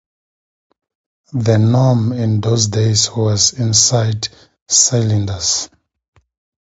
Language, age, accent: English, 40-49, Southern African (South Africa, Zimbabwe, Namibia)